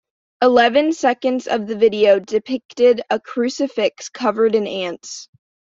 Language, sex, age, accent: English, female, under 19, United States English